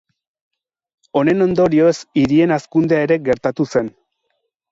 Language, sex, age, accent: Basque, male, 40-49, Erdialdekoa edo Nafarra (Gipuzkoa, Nafarroa)